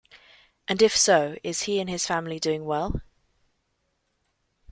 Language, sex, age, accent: English, female, 19-29, England English